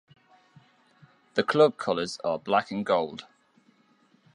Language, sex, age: English, male, 19-29